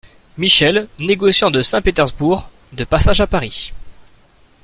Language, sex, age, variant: French, male, 19-29, Français de métropole